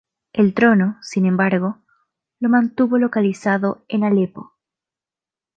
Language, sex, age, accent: Spanish, female, under 19, Andino-Pacífico: Colombia, Perú, Ecuador, oeste de Bolivia y Venezuela andina